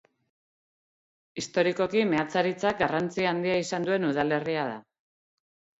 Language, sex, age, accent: Basque, female, 40-49, Mendebalekoa (Araba, Bizkaia, Gipuzkoako mendebaleko herri batzuk)